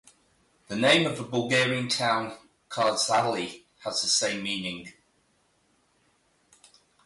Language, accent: English, England English